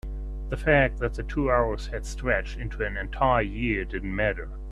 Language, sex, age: English, male, 40-49